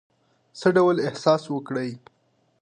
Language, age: Pashto, 19-29